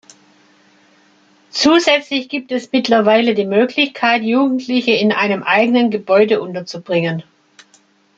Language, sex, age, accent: German, female, 60-69, Deutschland Deutsch